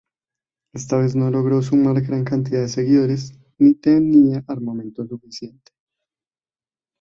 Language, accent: Spanish, Caribe: Cuba, Venezuela, Puerto Rico, República Dominicana, Panamá, Colombia caribeña, México caribeño, Costa del golfo de México